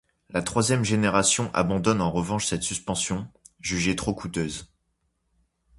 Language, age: French, 19-29